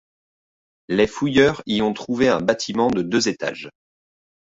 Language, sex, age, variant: French, male, 30-39, Français de métropole